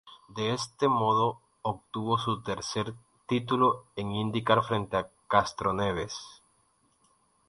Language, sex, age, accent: Spanish, male, 19-29, Andino-Pacífico: Colombia, Perú, Ecuador, oeste de Bolivia y Venezuela andina